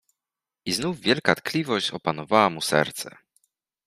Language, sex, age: Polish, male, 19-29